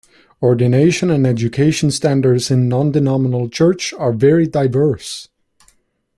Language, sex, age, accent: English, male, 19-29, United States English